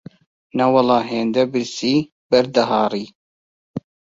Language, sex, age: Central Kurdish, male, 19-29